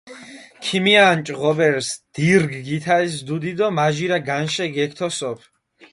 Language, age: Mingrelian, 19-29